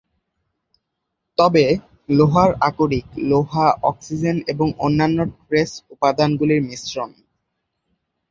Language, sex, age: Bengali, male, under 19